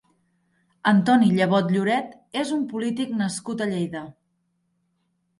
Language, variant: Catalan, Septentrional